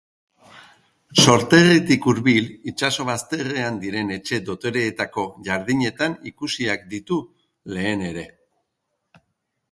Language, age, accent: Basque, 50-59, Mendebalekoa (Araba, Bizkaia, Gipuzkoako mendebaleko herri batzuk)